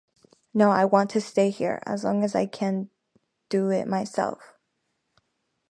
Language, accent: English, United States English